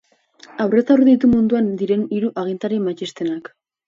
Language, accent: Basque, Erdialdekoa edo Nafarra (Gipuzkoa, Nafarroa)